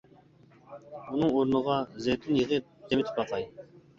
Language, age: Uyghur, 30-39